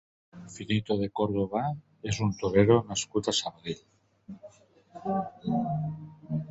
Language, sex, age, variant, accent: Catalan, male, 70-79, Nord-Occidental, Lleidatà